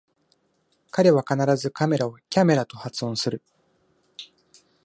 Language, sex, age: Japanese, male, 19-29